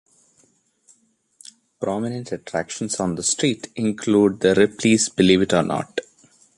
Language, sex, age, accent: English, male, 30-39, India and South Asia (India, Pakistan, Sri Lanka)